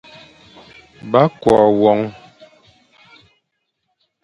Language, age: Fang, 40-49